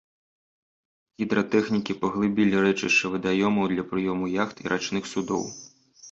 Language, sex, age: Belarusian, male, 30-39